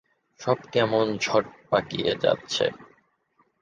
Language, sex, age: Bengali, male, 19-29